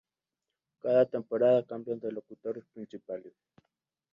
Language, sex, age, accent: Spanish, male, under 19, Andino-Pacífico: Colombia, Perú, Ecuador, oeste de Bolivia y Venezuela andina